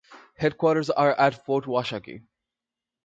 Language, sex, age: English, male, 19-29